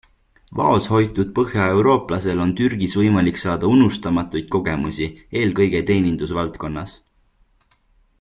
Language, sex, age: Estonian, male, 19-29